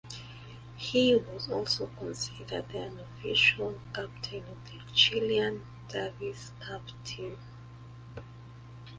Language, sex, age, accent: English, female, 19-29, United States English